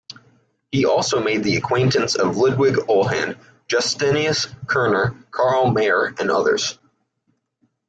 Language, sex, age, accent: English, male, 19-29, United States English